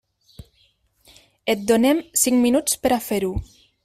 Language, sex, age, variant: Catalan, female, 19-29, Nord-Occidental